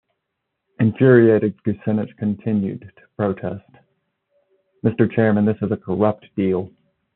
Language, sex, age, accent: English, male, 30-39, United States English